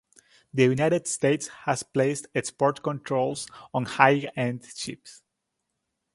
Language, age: English, 19-29